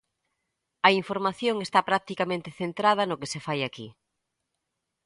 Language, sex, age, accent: Galician, female, 40-49, Atlántico (seseo e gheada)